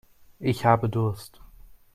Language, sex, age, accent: German, male, under 19, Deutschland Deutsch